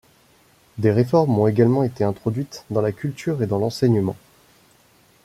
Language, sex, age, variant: French, male, 19-29, Français de métropole